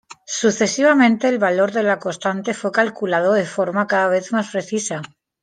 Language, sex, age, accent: Spanish, female, 40-49, España: Sur peninsular (Andalucia, Extremadura, Murcia)